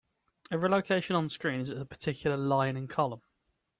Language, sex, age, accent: English, male, 30-39, England English